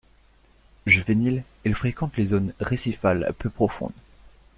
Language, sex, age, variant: French, male, 19-29, Français de métropole